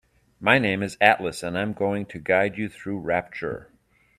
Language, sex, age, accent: English, male, 50-59, United States English